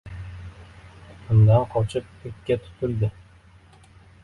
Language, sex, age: Uzbek, male, 30-39